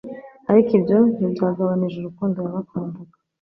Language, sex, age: Kinyarwanda, female, 19-29